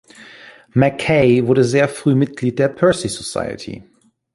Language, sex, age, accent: German, male, 40-49, Deutschland Deutsch